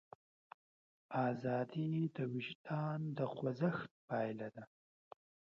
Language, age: Pashto, 19-29